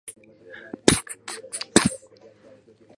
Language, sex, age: English, male, 19-29